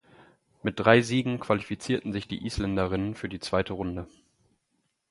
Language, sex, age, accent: German, male, 30-39, Deutschland Deutsch